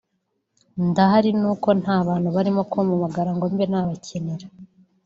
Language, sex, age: Kinyarwanda, female, under 19